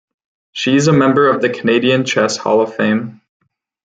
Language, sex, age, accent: English, male, 19-29, United States English